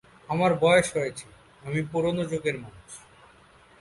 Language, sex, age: Bengali, male, 19-29